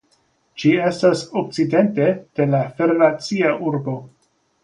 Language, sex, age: Esperanto, male, 30-39